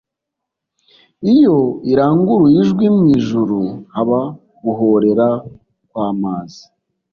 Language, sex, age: Kinyarwanda, male, 40-49